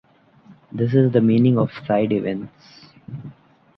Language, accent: English, India and South Asia (India, Pakistan, Sri Lanka)